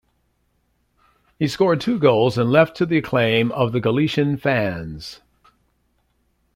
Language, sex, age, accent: English, male, 60-69, United States English